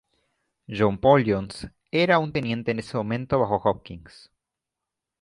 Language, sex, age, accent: Spanish, male, under 19, Andino-Pacífico: Colombia, Perú, Ecuador, oeste de Bolivia y Venezuela andina